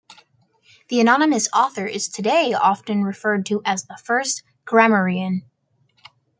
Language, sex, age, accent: English, female, under 19, United States English